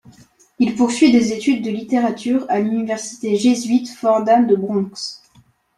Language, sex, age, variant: French, male, under 19, Français de métropole